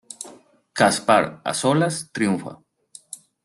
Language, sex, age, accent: Spanish, male, 30-39, Caribe: Cuba, Venezuela, Puerto Rico, República Dominicana, Panamá, Colombia caribeña, México caribeño, Costa del golfo de México